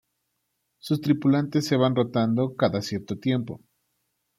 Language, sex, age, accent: Spanish, male, 30-39, México